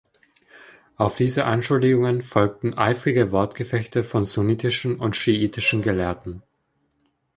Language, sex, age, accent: German, male, 19-29, Österreichisches Deutsch